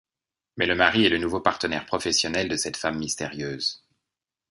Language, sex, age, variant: French, male, 50-59, Français de métropole